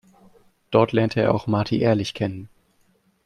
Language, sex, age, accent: German, male, 19-29, Deutschland Deutsch